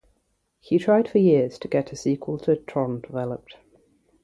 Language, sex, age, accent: English, female, 30-39, England English; yorkshire